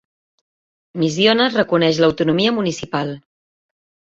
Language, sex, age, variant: Catalan, female, 40-49, Central